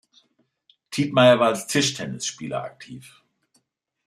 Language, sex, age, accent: German, male, 50-59, Deutschland Deutsch